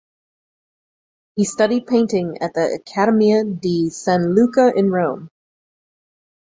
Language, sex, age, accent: English, female, 40-49, United States English